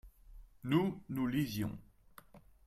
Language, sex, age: French, male, 40-49